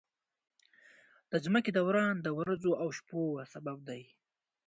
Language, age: Pashto, 19-29